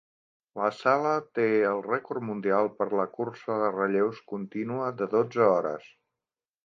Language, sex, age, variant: Catalan, male, 50-59, Central